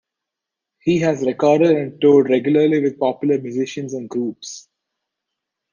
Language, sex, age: English, male, 19-29